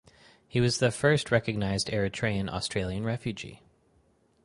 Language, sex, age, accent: English, male, 30-39, United States English